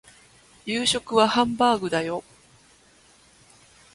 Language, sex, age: Japanese, female, 30-39